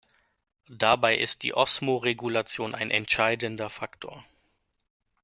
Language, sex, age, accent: German, male, 19-29, Deutschland Deutsch